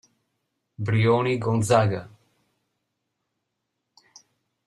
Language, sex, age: Italian, male, 50-59